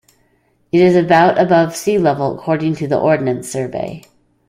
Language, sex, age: English, female, 50-59